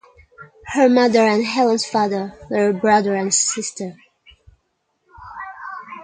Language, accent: English, Malaysian English